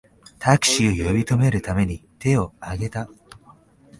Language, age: Japanese, 19-29